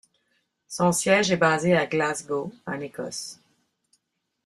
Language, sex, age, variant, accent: French, female, 50-59, Français d'Amérique du Nord, Français du Canada